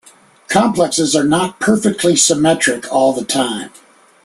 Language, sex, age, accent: English, male, 50-59, United States English